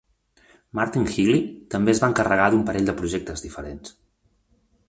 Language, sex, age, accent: Catalan, male, 40-49, central; nord-occidental